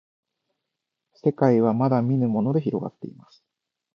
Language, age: Japanese, 19-29